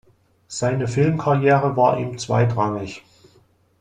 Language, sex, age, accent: German, male, 40-49, Deutschland Deutsch